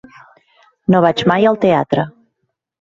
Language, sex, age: Catalan, female, 40-49